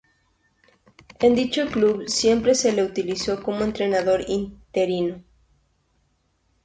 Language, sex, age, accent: Spanish, female, 19-29, México